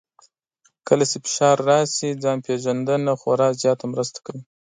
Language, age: Pashto, 19-29